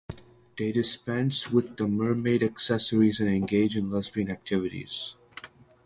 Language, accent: English, United States English